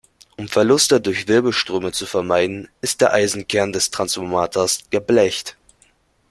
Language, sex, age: German, male, 19-29